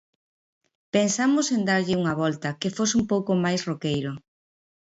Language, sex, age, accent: Galician, female, 40-49, Central (gheada)